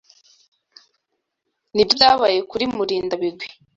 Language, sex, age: Kinyarwanda, female, 19-29